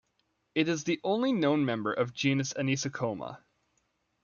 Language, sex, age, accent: English, male, 19-29, Canadian English